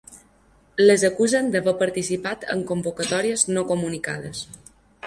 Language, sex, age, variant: Catalan, female, 19-29, Balear